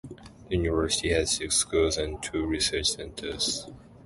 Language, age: English, under 19